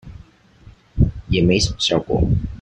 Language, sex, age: Chinese, male, 19-29